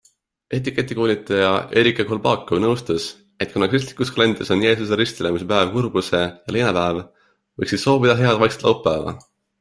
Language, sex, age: Estonian, male, 19-29